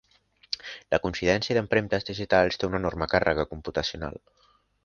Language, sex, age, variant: Catalan, male, under 19, Central